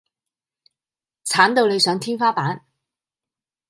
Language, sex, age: Cantonese, female, 40-49